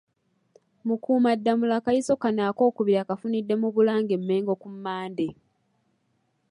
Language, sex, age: Ganda, female, 19-29